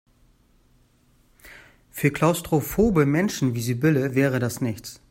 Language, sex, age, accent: German, male, 30-39, Deutschland Deutsch